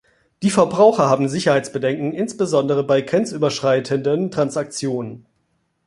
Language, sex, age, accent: German, male, 30-39, Deutschland Deutsch